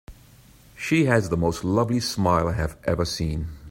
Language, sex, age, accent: English, male, 60-69, United States English